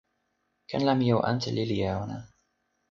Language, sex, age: Toki Pona, male, 19-29